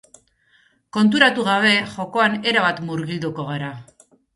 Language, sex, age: Basque, female, 40-49